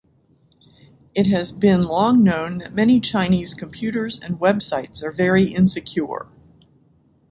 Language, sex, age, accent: English, female, 60-69, United States English